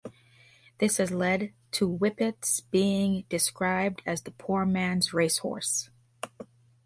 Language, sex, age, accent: English, female, 40-49, United States English